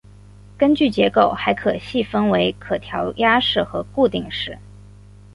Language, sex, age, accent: Chinese, female, 19-29, 出生地：广东省